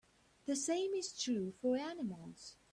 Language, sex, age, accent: English, female, 19-29, England English